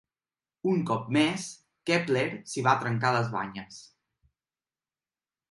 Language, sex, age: Catalan, male, 19-29